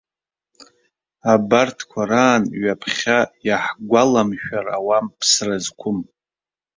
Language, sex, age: Abkhazian, male, 30-39